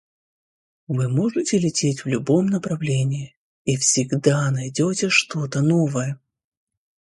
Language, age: Russian, 30-39